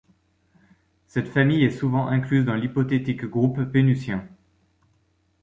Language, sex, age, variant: French, male, 40-49, Français de métropole